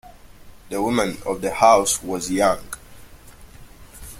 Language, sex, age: English, male, 19-29